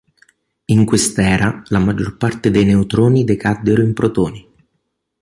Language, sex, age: Italian, male, 19-29